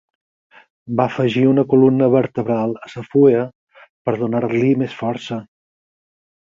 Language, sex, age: Catalan, male, 50-59